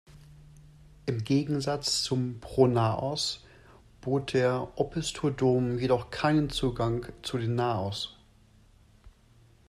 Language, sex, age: German, male, 30-39